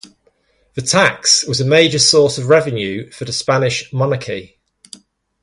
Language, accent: English, England English